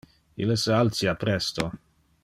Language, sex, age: Interlingua, male, 40-49